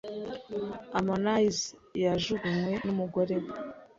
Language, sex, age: Kinyarwanda, female, 19-29